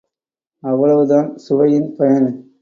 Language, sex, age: Tamil, male, 30-39